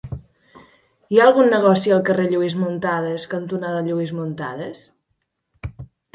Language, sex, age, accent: Catalan, female, 19-29, central; nord-occidental